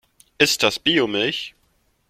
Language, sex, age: German, male, 19-29